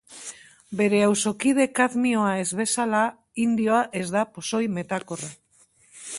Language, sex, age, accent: Basque, female, 60-69, Mendebalekoa (Araba, Bizkaia, Gipuzkoako mendebaleko herri batzuk)